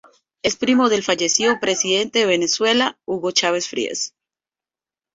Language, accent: Spanish, España: Norte peninsular (Asturias, Castilla y León, Cantabria, País Vasco, Navarra, Aragón, La Rioja, Guadalajara, Cuenca)